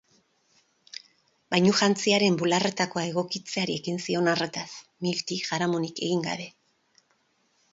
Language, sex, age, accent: Basque, female, 50-59, Erdialdekoa edo Nafarra (Gipuzkoa, Nafarroa)